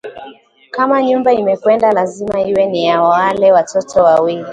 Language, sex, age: Swahili, female, 19-29